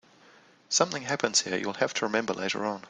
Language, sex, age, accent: English, male, 19-29, New Zealand English